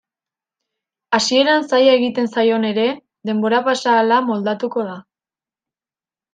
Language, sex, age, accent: Basque, female, under 19, Erdialdekoa edo Nafarra (Gipuzkoa, Nafarroa)